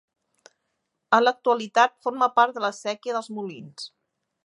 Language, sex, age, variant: Catalan, female, 40-49, Central